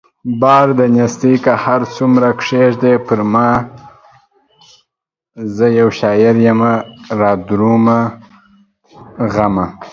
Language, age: Pashto, under 19